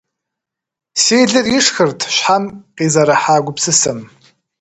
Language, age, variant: Kabardian, 30-39, Адыгэбзэ (Къэбэрдей, Кирил, псоми зэдай)